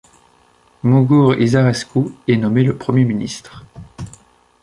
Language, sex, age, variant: French, male, 30-39, Français de métropole